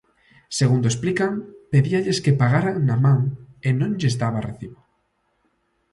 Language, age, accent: Galician, under 19, Normativo (estándar)